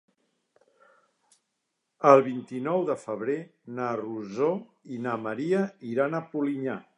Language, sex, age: Catalan, male, 60-69